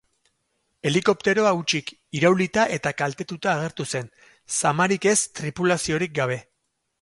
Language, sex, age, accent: Basque, male, 40-49, Mendebalekoa (Araba, Bizkaia, Gipuzkoako mendebaleko herri batzuk)